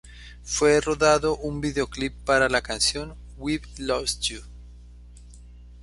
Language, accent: Spanish, Andino-Pacífico: Colombia, Perú, Ecuador, oeste de Bolivia y Venezuela andina